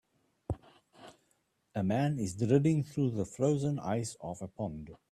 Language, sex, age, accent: English, male, 60-69, Southern African (South Africa, Zimbabwe, Namibia)